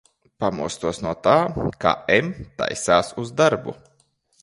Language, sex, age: Latvian, male, 30-39